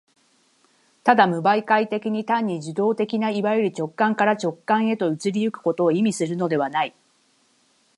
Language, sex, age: Japanese, female, 30-39